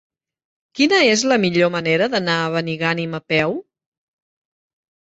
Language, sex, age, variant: Catalan, female, 30-39, Central